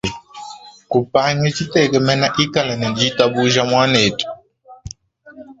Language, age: Luba-Lulua, 19-29